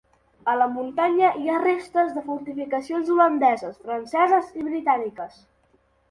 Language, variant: Catalan, Central